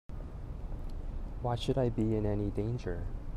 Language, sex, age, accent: English, male, 19-29, United States English